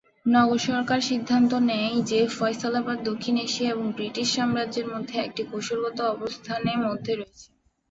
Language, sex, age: Bengali, female, 19-29